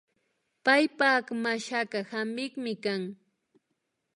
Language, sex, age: Imbabura Highland Quichua, female, 30-39